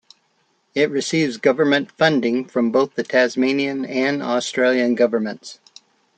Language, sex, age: English, male, 60-69